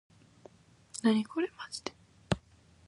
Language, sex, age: Japanese, female, 19-29